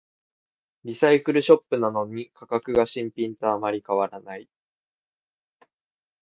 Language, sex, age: Japanese, male, under 19